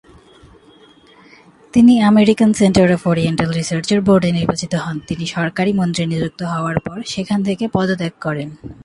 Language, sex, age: Bengali, female, 19-29